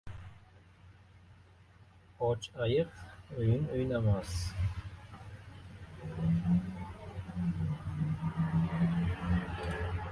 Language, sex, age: Uzbek, male, 30-39